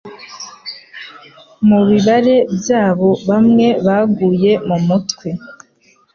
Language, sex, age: Kinyarwanda, female, under 19